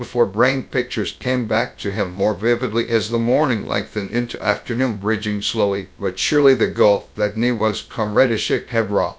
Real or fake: fake